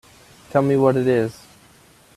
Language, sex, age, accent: English, male, 19-29, United States English